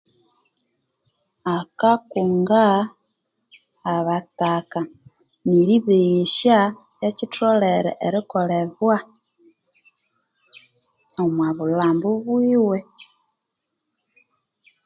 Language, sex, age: Konzo, female, 30-39